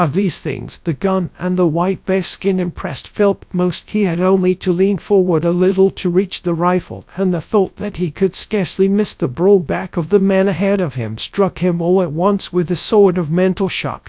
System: TTS, GradTTS